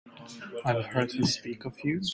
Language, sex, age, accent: English, male, 19-29, England English